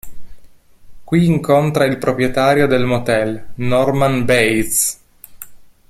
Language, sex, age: Italian, male, 30-39